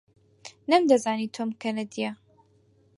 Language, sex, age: Central Kurdish, female, 19-29